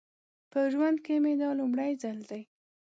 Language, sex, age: Pashto, female, 19-29